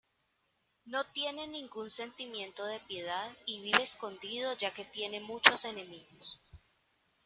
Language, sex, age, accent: Spanish, female, 30-39, Caribe: Cuba, Venezuela, Puerto Rico, República Dominicana, Panamá, Colombia caribeña, México caribeño, Costa del golfo de México